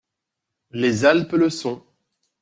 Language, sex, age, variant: French, male, 40-49, Français de métropole